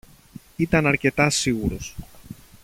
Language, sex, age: Greek, male, 30-39